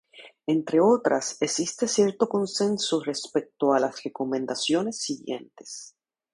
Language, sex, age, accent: Spanish, female, 50-59, Caribe: Cuba, Venezuela, Puerto Rico, República Dominicana, Panamá, Colombia caribeña, México caribeño, Costa del golfo de México